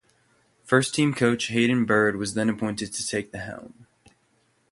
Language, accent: English, United States English